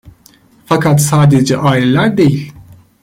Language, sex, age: Turkish, male, 19-29